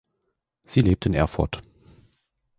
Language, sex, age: German, male, 19-29